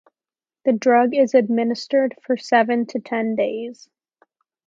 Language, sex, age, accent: English, female, under 19, United States English